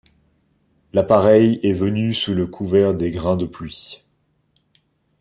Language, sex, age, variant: French, male, 19-29, Français de métropole